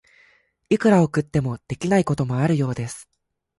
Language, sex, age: Japanese, male, under 19